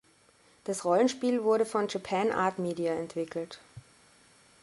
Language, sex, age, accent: German, female, 30-39, Österreichisches Deutsch